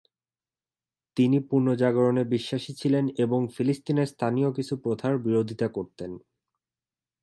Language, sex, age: Bengali, male, 19-29